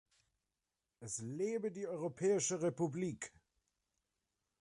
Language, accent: German, Deutschland Deutsch